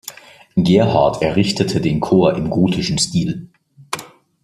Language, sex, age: German, male, 19-29